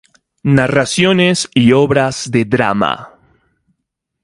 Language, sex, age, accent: Spanish, male, 30-39, Andino-Pacífico: Colombia, Perú, Ecuador, oeste de Bolivia y Venezuela andina